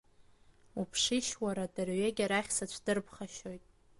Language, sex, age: Abkhazian, female, under 19